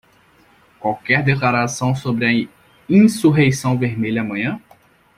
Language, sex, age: Portuguese, male, under 19